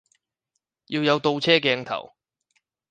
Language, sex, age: Cantonese, male, 19-29